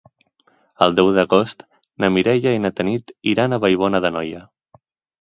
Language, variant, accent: Catalan, Central, central